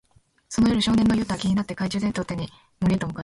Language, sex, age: Japanese, female, 19-29